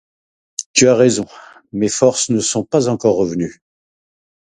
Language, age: French, 50-59